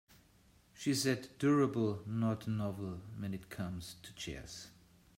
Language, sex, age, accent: English, male, 40-49, England English